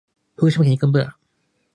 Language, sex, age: Japanese, male, 19-29